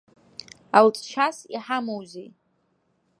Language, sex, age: Abkhazian, female, under 19